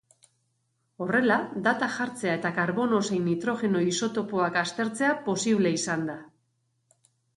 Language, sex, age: Basque, female, 40-49